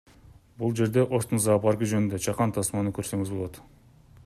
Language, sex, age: Kyrgyz, male, 19-29